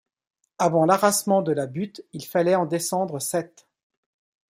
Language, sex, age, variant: French, male, 50-59, Français de métropole